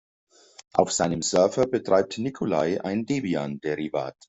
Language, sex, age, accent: German, male, 40-49, Deutschland Deutsch